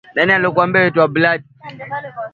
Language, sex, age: Swahili, male, 19-29